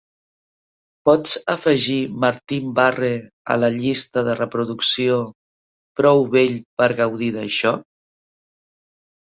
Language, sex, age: Catalan, female, 60-69